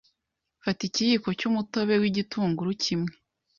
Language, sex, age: Kinyarwanda, female, 19-29